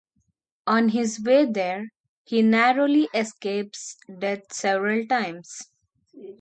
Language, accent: English, India and South Asia (India, Pakistan, Sri Lanka)